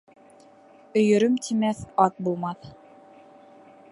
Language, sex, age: Bashkir, female, 19-29